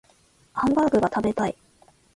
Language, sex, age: Japanese, female, 19-29